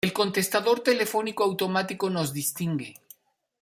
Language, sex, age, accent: Spanish, male, 50-59, México